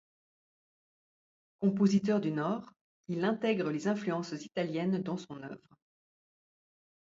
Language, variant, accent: French, Français d'Europe, Français de Suisse